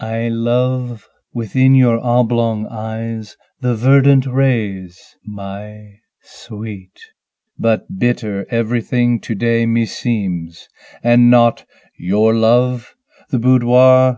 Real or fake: real